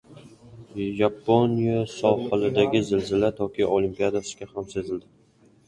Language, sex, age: Uzbek, male, 19-29